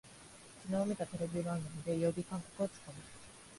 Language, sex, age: Japanese, female, 19-29